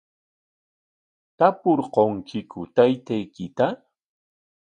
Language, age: Corongo Ancash Quechua, 50-59